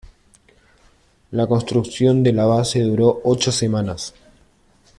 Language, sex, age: Spanish, male, 30-39